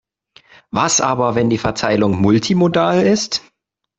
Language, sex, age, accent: German, male, 19-29, Deutschland Deutsch